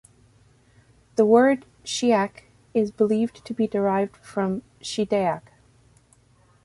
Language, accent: English, United States English